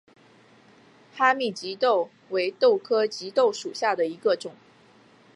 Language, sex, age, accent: Chinese, female, 30-39, 出生地：广东省